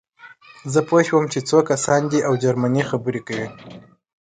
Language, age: Pashto, 19-29